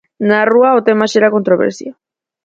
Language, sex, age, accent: Galician, female, 19-29, Central (gheada)